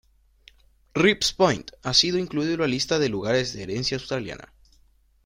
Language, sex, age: Spanish, male, 19-29